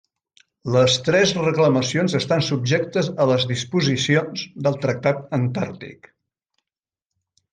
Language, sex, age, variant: Catalan, male, 70-79, Central